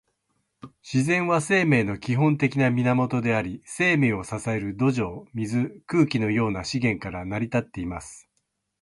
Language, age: Japanese, 50-59